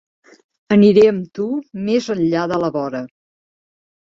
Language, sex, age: Catalan, female, 50-59